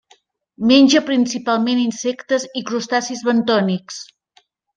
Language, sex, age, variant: Catalan, female, 50-59, Central